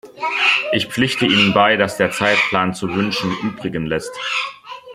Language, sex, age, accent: German, male, 40-49, Deutschland Deutsch